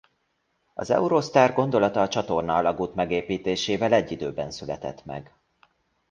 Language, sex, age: Hungarian, male, 40-49